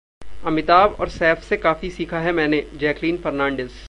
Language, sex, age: Hindi, male, 19-29